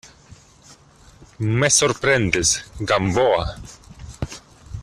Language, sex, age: Spanish, male, 30-39